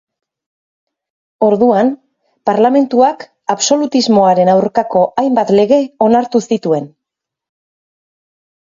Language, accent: Basque, Erdialdekoa edo Nafarra (Gipuzkoa, Nafarroa)